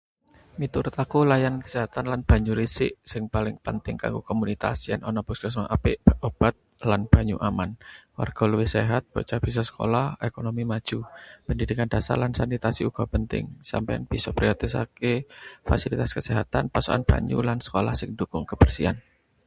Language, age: Javanese, 30-39